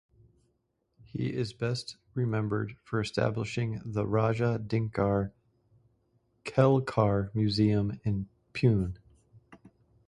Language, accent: English, United States English